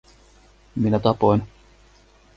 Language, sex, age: Finnish, male, 30-39